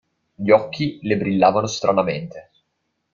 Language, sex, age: Italian, male, 19-29